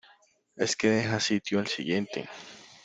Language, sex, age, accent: Spanish, male, 19-29, Andino-Pacífico: Colombia, Perú, Ecuador, oeste de Bolivia y Venezuela andina